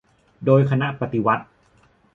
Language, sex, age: Thai, male, 40-49